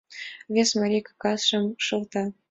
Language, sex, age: Mari, female, under 19